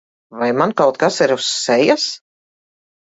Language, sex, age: Latvian, female, 40-49